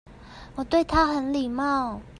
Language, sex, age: Chinese, female, 30-39